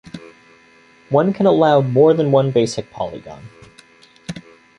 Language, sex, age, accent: English, male, 19-29, United States English